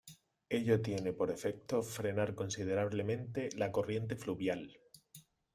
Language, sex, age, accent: Spanish, male, 30-39, España: Sur peninsular (Andalucia, Extremadura, Murcia)